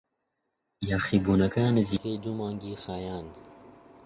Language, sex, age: Central Kurdish, male, under 19